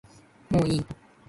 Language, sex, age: Japanese, female, 19-29